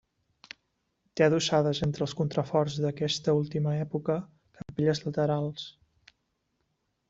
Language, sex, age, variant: Catalan, male, 30-39, Central